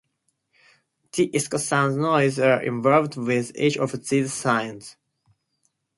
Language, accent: English, United States English